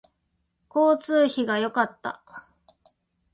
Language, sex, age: Japanese, female, 40-49